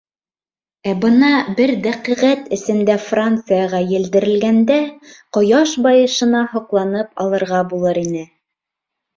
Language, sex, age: Bashkir, female, 19-29